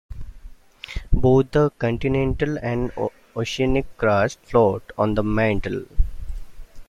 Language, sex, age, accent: English, male, 19-29, United States English